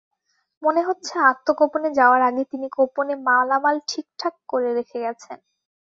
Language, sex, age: Bengali, female, 19-29